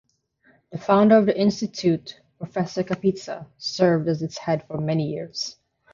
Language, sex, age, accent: English, female, 30-39, Canadian English; Filipino